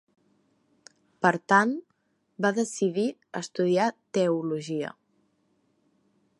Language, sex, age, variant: Catalan, female, 19-29, Central